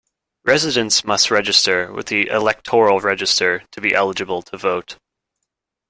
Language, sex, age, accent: English, male, 19-29, United States English